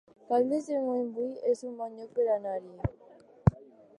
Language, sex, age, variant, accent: Catalan, female, under 19, Alacantí, valencià